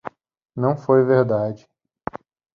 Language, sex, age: Portuguese, male, 19-29